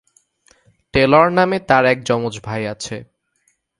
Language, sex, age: Bengali, male, 19-29